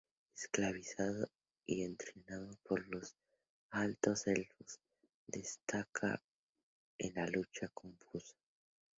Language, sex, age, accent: Spanish, male, under 19, México